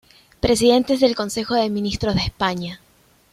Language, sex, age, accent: Spanish, female, 19-29, Rioplatense: Argentina, Uruguay, este de Bolivia, Paraguay